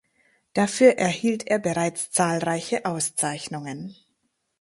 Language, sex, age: German, female, 30-39